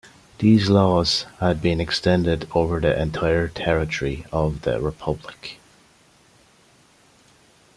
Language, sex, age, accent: English, male, 30-39, Irish English